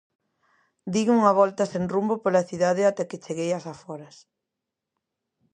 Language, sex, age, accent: Galician, female, 40-49, Normativo (estándar)